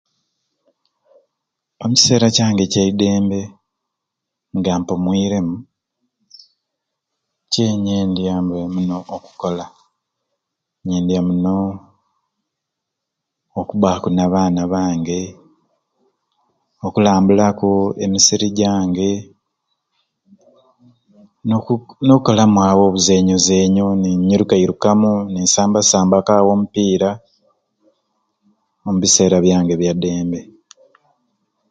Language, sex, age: Ruuli, male, 40-49